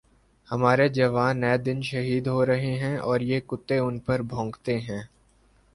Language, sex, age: Urdu, male, 19-29